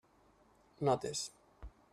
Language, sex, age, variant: Catalan, male, 30-39, Nord-Occidental